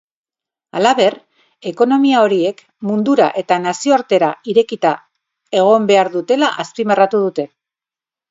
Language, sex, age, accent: Basque, female, 50-59, Mendebalekoa (Araba, Bizkaia, Gipuzkoako mendebaleko herri batzuk)